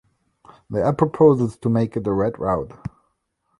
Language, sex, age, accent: English, male, 30-39, United States English